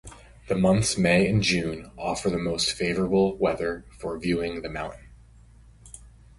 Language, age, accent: English, 30-39, United States English